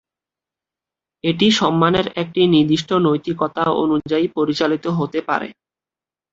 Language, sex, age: Bengali, male, 19-29